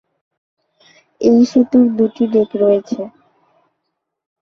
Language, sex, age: Bengali, female, 19-29